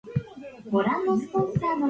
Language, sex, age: Japanese, female, 19-29